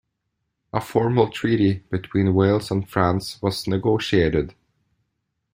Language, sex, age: English, male, 40-49